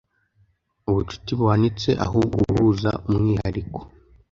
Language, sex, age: Kinyarwanda, male, under 19